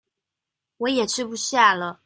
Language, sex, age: Chinese, female, 19-29